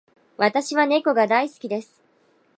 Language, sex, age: Japanese, female, 19-29